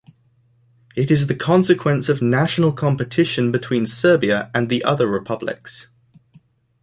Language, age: English, 19-29